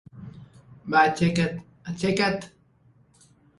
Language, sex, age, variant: Catalan, female, 30-39, Central